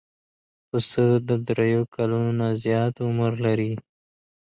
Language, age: Pashto, 19-29